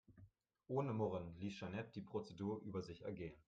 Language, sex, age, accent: German, male, 19-29, Deutschland Deutsch